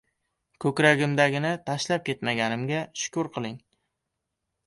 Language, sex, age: Uzbek, male, under 19